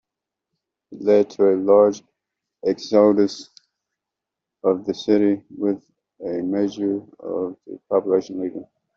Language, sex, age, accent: English, male, 30-39, Canadian English